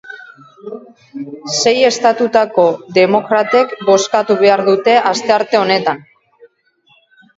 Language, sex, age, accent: Basque, female, 30-39, Mendebalekoa (Araba, Bizkaia, Gipuzkoako mendebaleko herri batzuk)